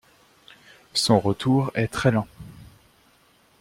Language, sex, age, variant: French, male, 19-29, Français de métropole